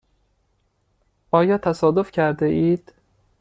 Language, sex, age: Persian, male, 19-29